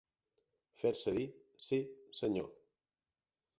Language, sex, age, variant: Catalan, male, 30-39, Central